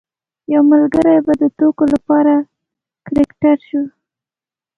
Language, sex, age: Pashto, female, 19-29